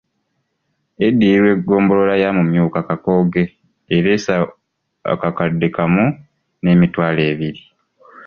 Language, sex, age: Ganda, male, 30-39